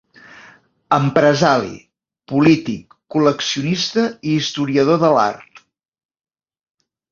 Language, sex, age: Catalan, male, 50-59